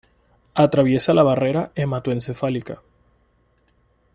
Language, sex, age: Spanish, male, 30-39